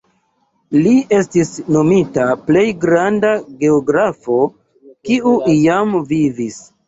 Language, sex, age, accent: Esperanto, male, 30-39, Internacia